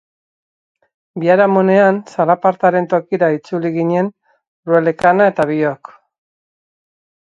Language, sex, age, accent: Basque, female, 40-49, Mendebalekoa (Araba, Bizkaia, Gipuzkoako mendebaleko herri batzuk)